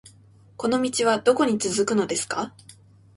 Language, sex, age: Japanese, female, 19-29